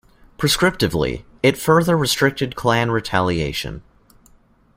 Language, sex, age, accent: English, male, 19-29, United States English